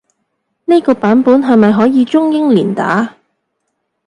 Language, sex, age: Cantonese, female, 30-39